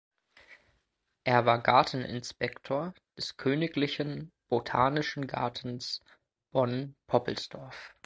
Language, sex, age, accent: German, male, 30-39, Deutschland Deutsch